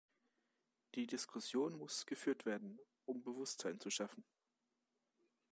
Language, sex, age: German, male, 19-29